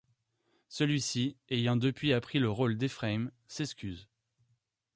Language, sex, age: French, male, 30-39